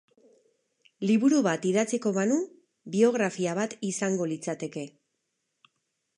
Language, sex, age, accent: Basque, female, 50-59, Erdialdekoa edo Nafarra (Gipuzkoa, Nafarroa)